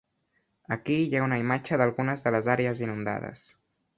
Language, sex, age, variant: Catalan, male, under 19, Central